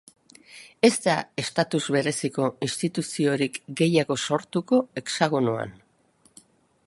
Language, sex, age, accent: Basque, female, 60-69, Erdialdekoa edo Nafarra (Gipuzkoa, Nafarroa)